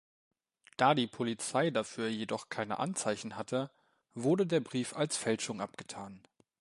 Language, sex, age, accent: German, male, 19-29, Deutschland Deutsch